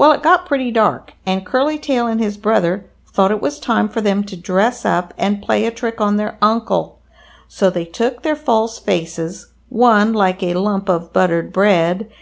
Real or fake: real